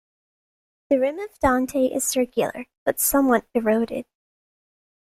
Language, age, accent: English, 19-29, United States English